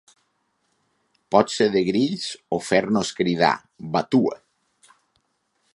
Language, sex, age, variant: Catalan, male, 40-49, Nord-Occidental